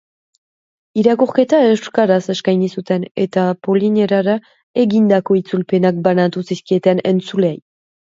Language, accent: Basque, Nafar-lapurtarra edo Zuberotarra (Lapurdi, Nafarroa Beherea, Zuberoa)